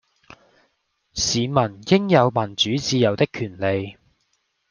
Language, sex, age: Cantonese, male, 19-29